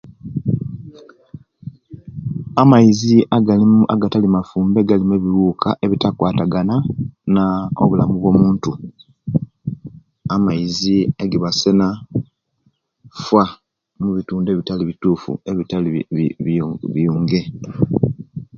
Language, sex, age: Kenyi, male, 40-49